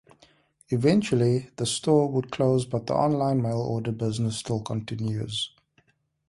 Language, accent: English, Southern African (South Africa, Zimbabwe, Namibia)